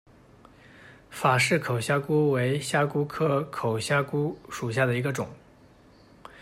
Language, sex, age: Chinese, male, 19-29